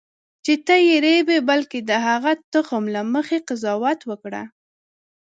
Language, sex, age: Pashto, female, 19-29